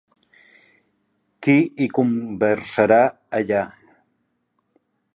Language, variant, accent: Catalan, Central, central